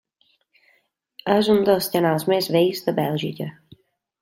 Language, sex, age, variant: Catalan, female, 19-29, Balear